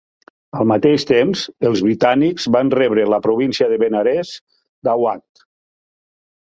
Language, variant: Catalan, Nord-Occidental